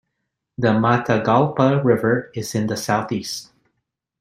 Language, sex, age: English, male, 40-49